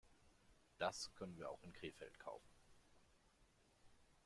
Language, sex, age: German, male, 50-59